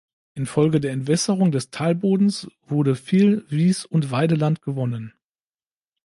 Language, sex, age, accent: German, male, 40-49, Deutschland Deutsch